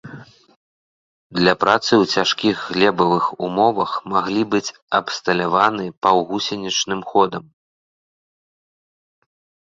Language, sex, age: Belarusian, male, 30-39